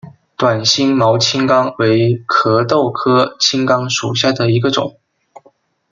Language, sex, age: Chinese, male, 19-29